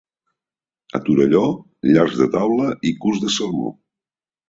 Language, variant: Catalan, Central